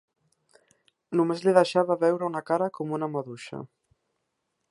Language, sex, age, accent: Catalan, male, 19-29, Barcelona